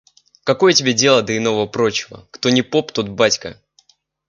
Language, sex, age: Russian, male, 19-29